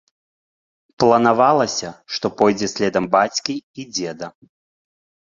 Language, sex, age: Belarusian, male, 30-39